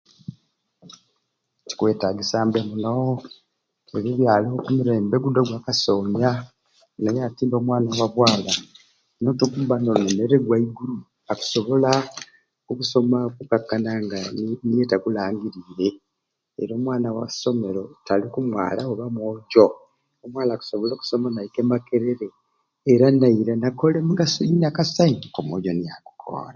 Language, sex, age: Ruuli, male, 70-79